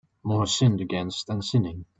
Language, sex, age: English, male, 19-29